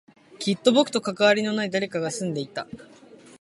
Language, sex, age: Japanese, female, 19-29